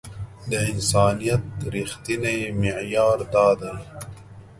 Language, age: Pashto, 30-39